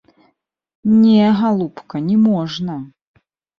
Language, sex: Belarusian, female